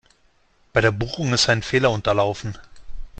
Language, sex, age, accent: German, male, 40-49, Deutschland Deutsch